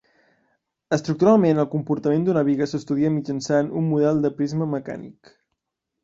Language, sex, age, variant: Catalan, male, 19-29, Central